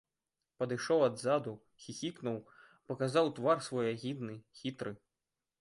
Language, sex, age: Belarusian, male, 19-29